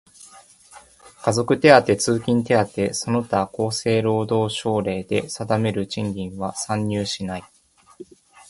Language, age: Japanese, 19-29